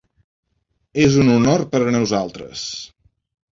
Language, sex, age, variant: Catalan, male, 19-29, Central